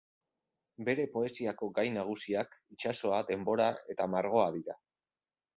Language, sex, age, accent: Basque, male, 30-39, Mendebalekoa (Araba, Bizkaia, Gipuzkoako mendebaleko herri batzuk)